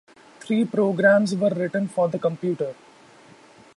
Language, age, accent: English, 19-29, India and South Asia (India, Pakistan, Sri Lanka)